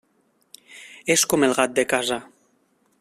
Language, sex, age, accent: Catalan, male, 19-29, valencià